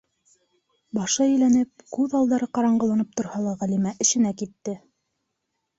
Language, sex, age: Bashkir, female, 19-29